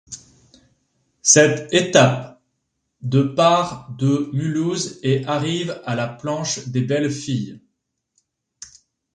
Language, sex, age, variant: French, male, 30-39, Français de métropole